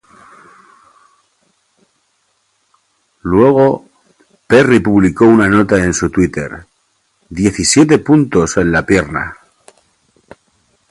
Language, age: Spanish, 40-49